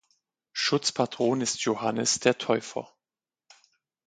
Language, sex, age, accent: German, male, 40-49, Deutschland Deutsch